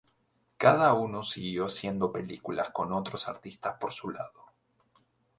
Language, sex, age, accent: Spanish, male, 19-29, México